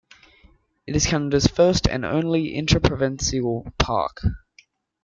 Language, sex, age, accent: English, male, under 19, Australian English